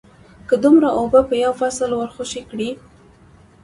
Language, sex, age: Pashto, female, 19-29